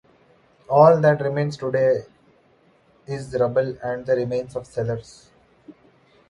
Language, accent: English, India and South Asia (India, Pakistan, Sri Lanka)